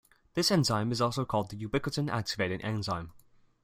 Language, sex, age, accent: English, male, 19-29, England English